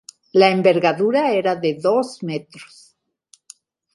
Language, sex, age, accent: Spanish, female, 60-69, México